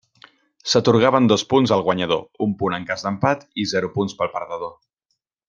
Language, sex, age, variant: Catalan, male, 19-29, Central